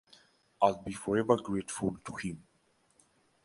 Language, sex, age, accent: English, male, 19-29, United States English